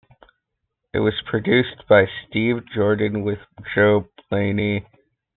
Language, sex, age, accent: English, male, under 19, United States English